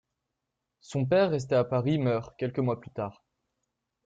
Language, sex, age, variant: French, male, 19-29, Français de métropole